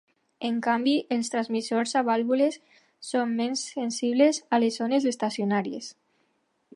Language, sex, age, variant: Catalan, female, under 19, Alacantí